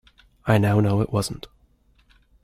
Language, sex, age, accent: English, male, 19-29, Canadian English